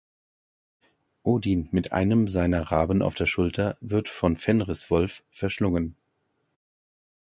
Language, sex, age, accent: German, male, 50-59, Deutschland Deutsch